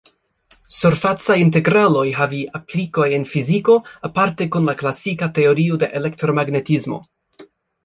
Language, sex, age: Esperanto, male, 30-39